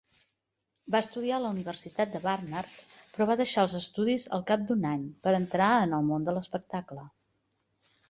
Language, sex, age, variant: Catalan, female, 60-69, Central